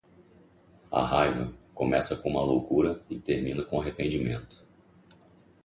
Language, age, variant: Portuguese, 40-49, Portuguese (Brasil)